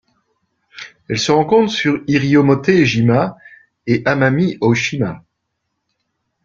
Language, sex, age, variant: French, male, 40-49, Français de métropole